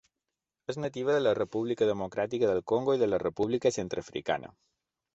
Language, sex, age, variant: Catalan, male, 40-49, Balear